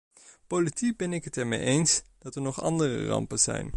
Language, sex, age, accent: Dutch, male, 19-29, Nederlands Nederlands